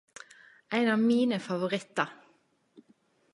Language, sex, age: Norwegian Nynorsk, female, 30-39